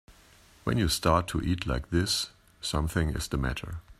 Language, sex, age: English, male, 50-59